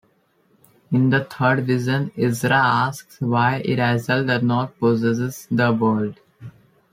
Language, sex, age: English, male, 19-29